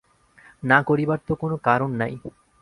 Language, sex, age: Bengali, male, 19-29